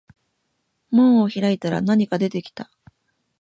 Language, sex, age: Japanese, female, 40-49